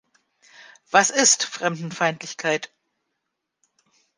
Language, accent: German, Deutschland Deutsch